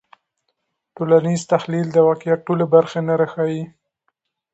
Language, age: Pashto, 30-39